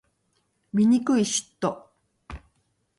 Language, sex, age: Japanese, female, 50-59